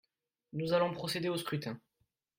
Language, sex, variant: French, male, Français de métropole